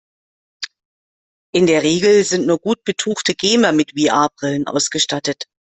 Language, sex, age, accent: German, female, 50-59, Deutschland Deutsch